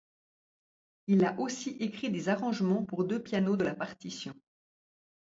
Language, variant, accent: French, Français d'Europe, Français de Suisse